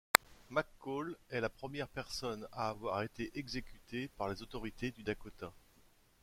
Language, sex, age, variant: French, male, 40-49, Français de métropole